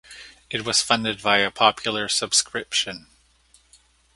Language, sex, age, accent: English, male, 50-59, Canadian English